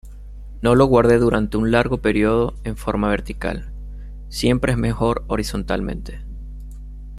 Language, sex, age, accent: Spanish, male, 30-39, Caribe: Cuba, Venezuela, Puerto Rico, República Dominicana, Panamá, Colombia caribeña, México caribeño, Costa del golfo de México